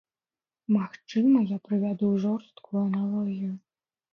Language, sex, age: Belarusian, female, under 19